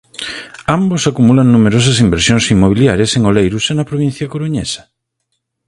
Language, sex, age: Galician, male, 30-39